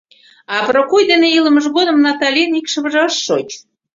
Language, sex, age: Mari, female, 40-49